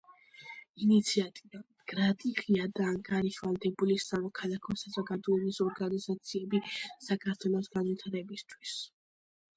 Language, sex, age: Georgian, female, under 19